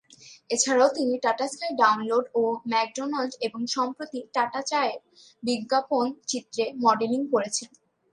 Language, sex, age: Bengali, female, under 19